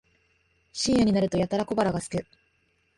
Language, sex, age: Japanese, female, 19-29